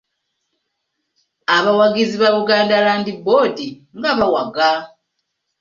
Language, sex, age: Ganda, female, 30-39